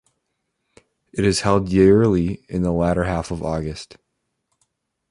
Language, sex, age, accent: English, male, 19-29, United States English